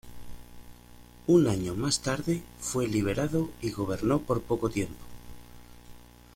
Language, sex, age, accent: Spanish, male, 40-49, España: Norte peninsular (Asturias, Castilla y León, Cantabria, País Vasco, Navarra, Aragón, La Rioja, Guadalajara, Cuenca)